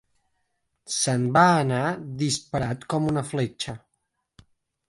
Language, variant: Catalan, Septentrional